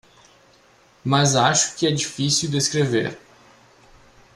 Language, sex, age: Portuguese, male, 19-29